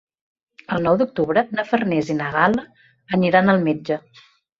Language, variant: Catalan, Central